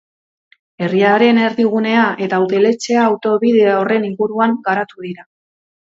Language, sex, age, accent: Basque, female, 40-49, Mendebalekoa (Araba, Bizkaia, Gipuzkoako mendebaleko herri batzuk)